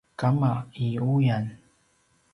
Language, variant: Paiwan, pinayuanan a kinaikacedasan (東排灣語)